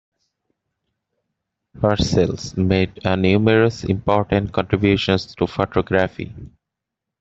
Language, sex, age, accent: English, male, 19-29, United States English